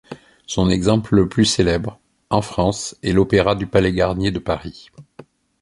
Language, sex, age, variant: French, male, 50-59, Français de métropole